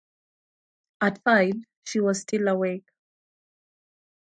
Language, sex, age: English, female, 19-29